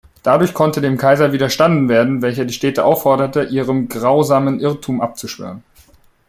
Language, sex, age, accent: German, male, 19-29, Deutschland Deutsch